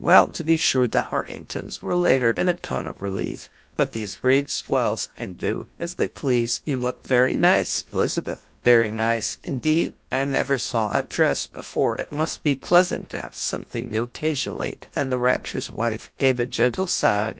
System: TTS, GlowTTS